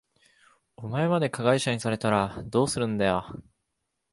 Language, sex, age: Japanese, male, 19-29